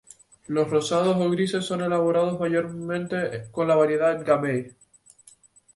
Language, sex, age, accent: Spanish, male, 19-29, España: Islas Canarias